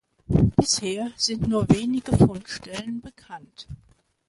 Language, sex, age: German, female, 70-79